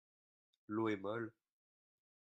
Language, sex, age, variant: French, male, 19-29, Français de métropole